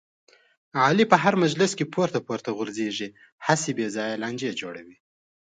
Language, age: Pashto, 30-39